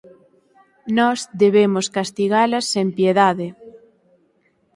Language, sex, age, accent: Galician, female, 19-29, Atlántico (seseo e gheada)